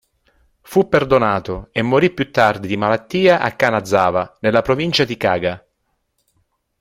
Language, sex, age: Italian, male, 50-59